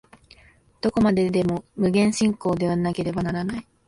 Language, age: Japanese, 19-29